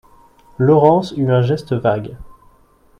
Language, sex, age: French, male, 30-39